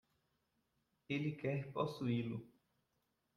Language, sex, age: Portuguese, male, 19-29